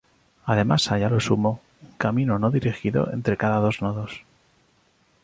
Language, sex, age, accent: Spanish, male, 40-49, España: Centro-Sur peninsular (Madrid, Toledo, Castilla-La Mancha)